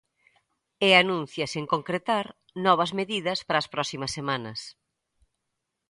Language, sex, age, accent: Galician, female, 40-49, Atlántico (seseo e gheada)